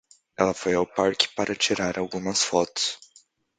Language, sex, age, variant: Portuguese, male, 19-29, Portuguese (Brasil)